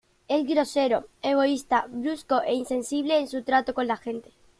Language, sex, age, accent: Spanish, female, under 19, España: Sur peninsular (Andalucia, Extremadura, Murcia)